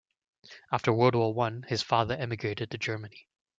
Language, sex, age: English, male, 19-29